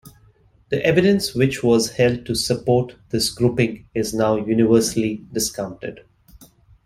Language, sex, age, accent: English, male, 30-39, India and South Asia (India, Pakistan, Sri Lanka)